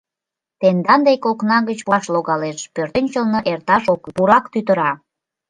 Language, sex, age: Mari, female, 19-29